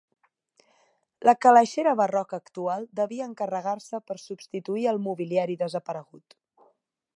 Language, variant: Catalan, Central